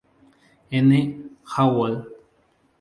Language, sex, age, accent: Spanish, male, 19-29, México